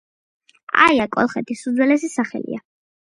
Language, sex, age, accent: Georgian, female, 40-49, ჩვეულებრივი